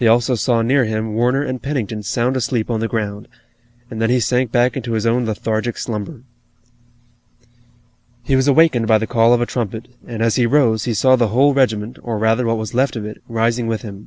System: none